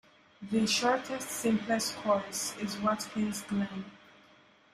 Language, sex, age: English, female, under 19